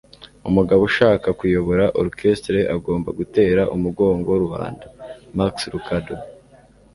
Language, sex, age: Kinyarwanda, male, 19-29